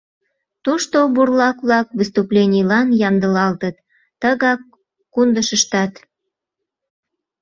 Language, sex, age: Mari, female, 19-29